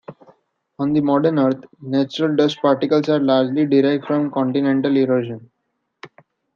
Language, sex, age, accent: English, male, 19-29, India and South Asia (India, Pakistan, Sri Lanka)